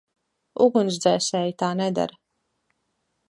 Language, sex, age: Latvian, female, 19-29